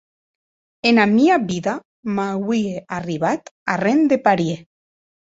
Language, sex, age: Occitan, female, 40-49